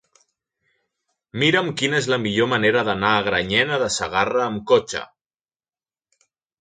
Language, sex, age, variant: Catalan, male, 30-39, Central